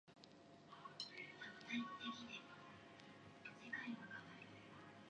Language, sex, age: English, female, 19-29